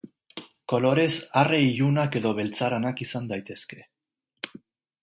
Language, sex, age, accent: Basque, male, 30-39, Mendebalekoa (Araba, Bizkaia, Gipuzkoako mendebaleko herri batzuk)